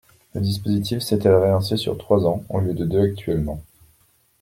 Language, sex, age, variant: French, male, 19-29, Français de métropole